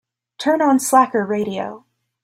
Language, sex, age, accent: English, female, under 19, United States English